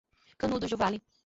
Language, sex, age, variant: Portuguese, female, 19-29, Portuguese (Brasil)